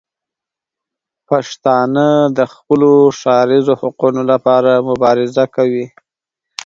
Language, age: Pashto, 30-39